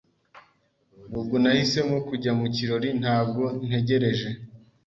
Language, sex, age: Kinyarwanda, male, 19-29